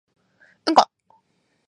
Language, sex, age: Japanese, female, 19-29